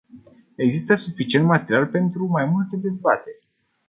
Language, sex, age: Romanian, male, 19-29